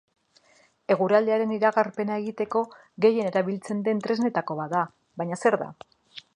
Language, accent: Basque, Mendebalekoa (Araba, Bizkaia, Gipuzkoako mendebaleko herri batzuk)